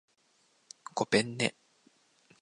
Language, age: Japanese, 19-29